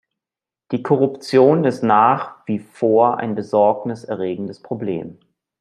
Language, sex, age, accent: German, male, 40-49, Deutschland Deutsch